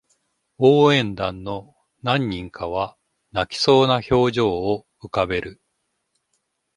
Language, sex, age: Japanese, male, 50-59